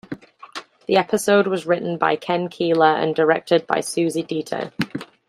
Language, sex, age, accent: English, female, 30-39, England English